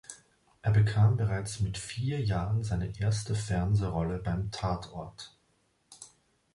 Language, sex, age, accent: German, male, 30-39, Österreichisches Deutsch